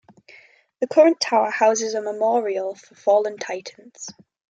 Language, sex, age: English, female, 19-29